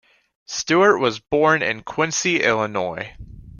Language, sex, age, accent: English, male, under 19, United States English